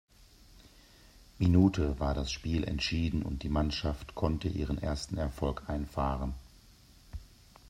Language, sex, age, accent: German, male, 40-49, Deutschland Deutsch